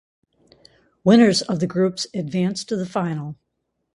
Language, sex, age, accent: English, female, 60-69, United States English